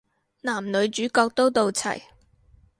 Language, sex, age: Cantonese, female, 19-29